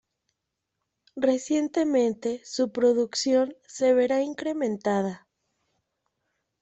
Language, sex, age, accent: Spanish, female, 19-29, México